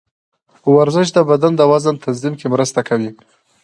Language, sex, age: Pashto, female, 19-29